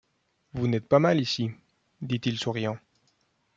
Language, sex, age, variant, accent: French, male, 19-29, Français d'Europe, Français de Belgique